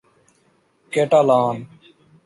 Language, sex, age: Urdu, male, 19-29